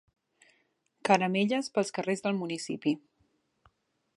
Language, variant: Catalan, Central